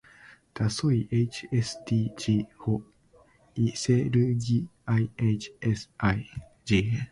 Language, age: Japanese, 19-29